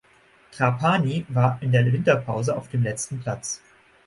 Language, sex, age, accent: German, male, 19-29, Deutschland Deutsch; Norddeutsch